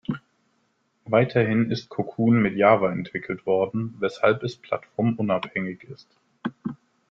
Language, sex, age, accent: German, male, 30-39, Deutschland Deutsch